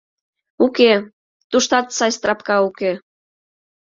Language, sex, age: Mari, female, 30-39